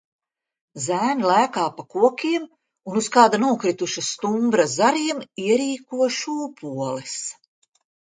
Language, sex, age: Latvian, female, 60-69